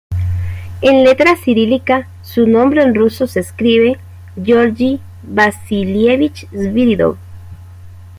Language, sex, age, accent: Spanish, female, 30-39, América central